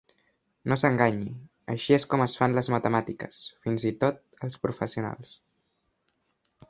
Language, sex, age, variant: Catalan, male, under 19, Central